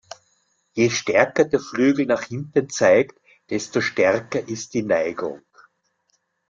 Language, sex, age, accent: German, male, 70-79, Österreichisches Deutsch